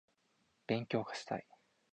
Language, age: Japanese, 19-29